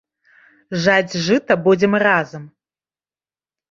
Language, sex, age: Belarusian, female, 30-39